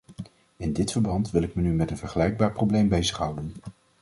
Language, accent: Dutch, Nederlands Nederlands